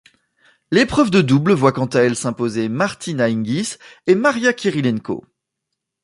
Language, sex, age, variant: French, male, 30-39, Français de métropole